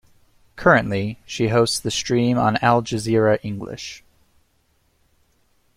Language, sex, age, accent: English, male, 19-29, United States English